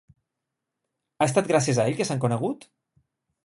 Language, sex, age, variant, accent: Catalan, male, 30-39, Nord-Occidental, nord-occidental